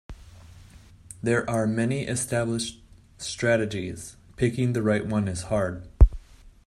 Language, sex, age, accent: English, male, 19-29, United States English